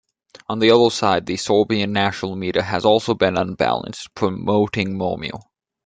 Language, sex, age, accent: English, male, 19-29, United States English